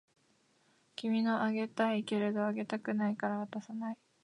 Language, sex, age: Japanese, female, 19-29